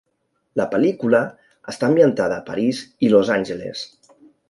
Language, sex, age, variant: Catalan, male, 30-39, Central